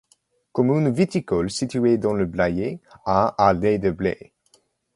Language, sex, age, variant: French, male, 19-29, Français de métropole